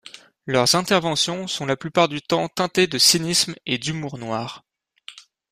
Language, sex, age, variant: French, male, 19-29, Français de métropole